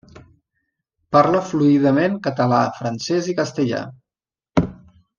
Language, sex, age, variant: Catalan, male, 40-49, Nord-Occidental